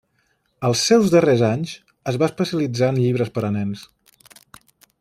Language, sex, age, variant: Catalan, male, 19-29, Central